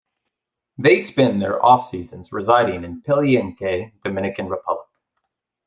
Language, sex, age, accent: English, male, 30-39, United States English